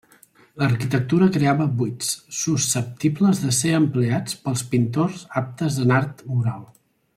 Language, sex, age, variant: Catalan, male, 19-29, Central